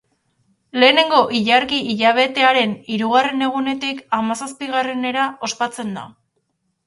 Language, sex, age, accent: Basque, female, 19-29, Erdialdekoa edo Nafarra (Gipuzkoa, Nafarroa)